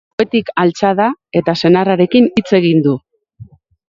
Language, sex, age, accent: Basque, female, 40-49, Erdialdekoa edo Nafarra (Gipuzkoa, Nafarroa)